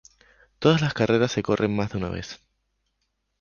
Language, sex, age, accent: Spanish, male, 19-29, España: Islas Canarias